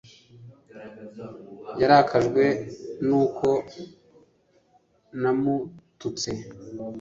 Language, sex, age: Kinyarwanda, male, 40-49